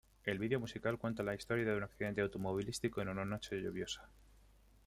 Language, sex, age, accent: Spanish, male, 30-39, España: Centro-Sur peninsular (Madrid, Toledo, Castilla-La Mancha)